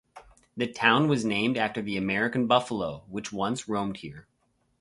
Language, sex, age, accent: English, male, 30-39, United States English